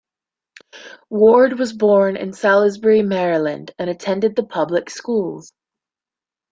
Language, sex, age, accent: English, female, under 19, United States English